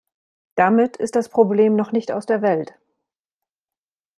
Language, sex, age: German, female, 50-59